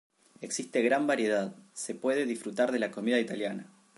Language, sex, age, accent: Spanish, male, 19-29, Rioplatense: Argentina, Uruguay, este de Bolivia, Paraguay